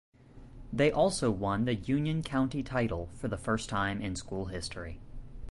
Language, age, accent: English, 19-29, United States English